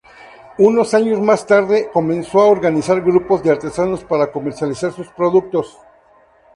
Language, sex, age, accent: Spanish, male, 50-59, México